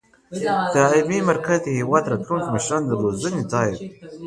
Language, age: Pashto, 19-29